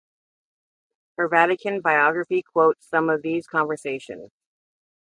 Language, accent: English, United States English